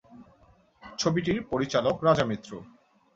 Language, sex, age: Bengali, male, 19-29